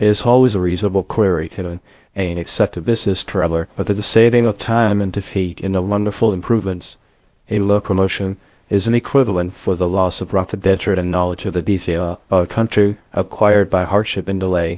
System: TTS, VITS